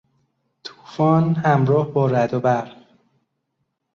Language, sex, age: Persian, male, 30-39